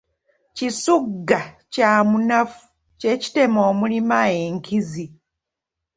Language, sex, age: Ganda, female, 19-29